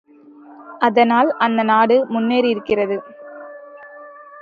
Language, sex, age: Tamil, female, 19-29